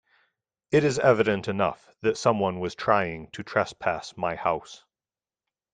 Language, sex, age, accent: English, male, 30-39, United States English